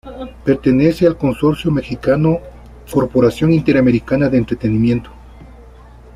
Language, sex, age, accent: Spanish, male, 40-49, Andino-Pacífico: Colombia, Perú, Ecuador, oeste de Bolivia y Venezuela andina